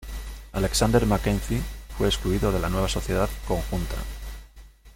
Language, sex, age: Spanish, male, 40-49